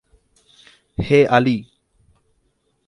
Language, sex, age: Bengali, male, 30-39